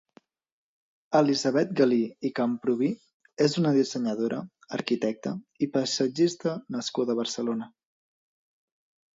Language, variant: Catalan, Central